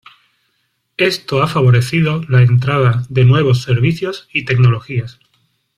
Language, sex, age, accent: Spanish, male, 40-49, España: Sur peninsular (Andalucia, Extremadura, Murcia)